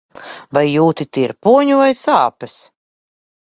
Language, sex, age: Latvian, female, 40-49